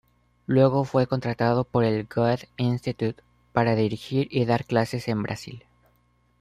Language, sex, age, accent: Spanish, male, 19-29, México